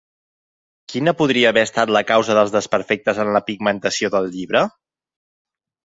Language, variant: Catalan, Central